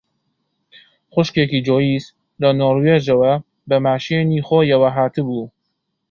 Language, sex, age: Central Kurdish, male, 19-29